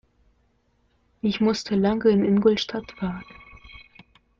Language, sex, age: German, female, under 19